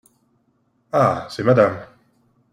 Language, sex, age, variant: French, male, 19-29, Français de métropole